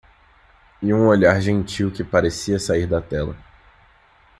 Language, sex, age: Portuguese, male, 19-29